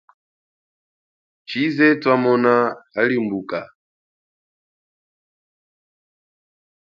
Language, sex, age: Chokwe, male, 40-49